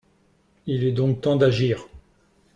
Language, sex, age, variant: French, male, 40-49, Français de métropole